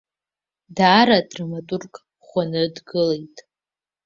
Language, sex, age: Abkhazian, female, under 19